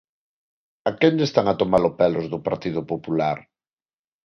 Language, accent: Galician, Neofalante